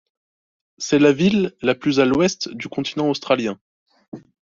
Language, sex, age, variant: French, male, 19-29, Français de métropole